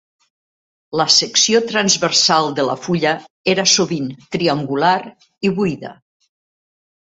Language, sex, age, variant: Catalan, female, 60-69, Central